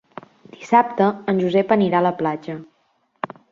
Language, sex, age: Catalan, female, 19-29